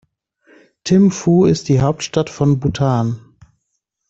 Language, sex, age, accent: German, male, 50-59, Deutschland Deutsch